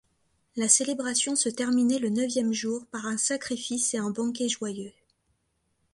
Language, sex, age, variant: French, female, 19-29, Français de métropole